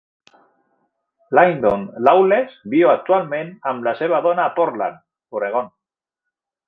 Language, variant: Catalan, Central